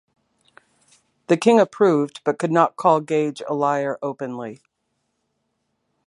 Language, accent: English, United States English